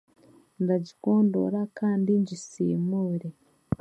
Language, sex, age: Chiga, female, 19-29